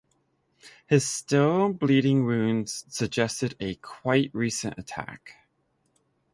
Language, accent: English, United States English